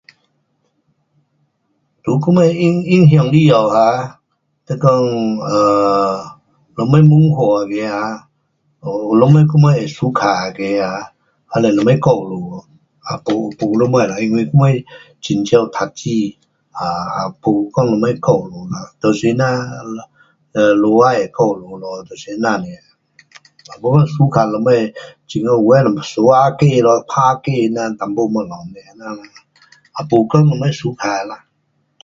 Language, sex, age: Pu-Xian Chinese, male, 60-69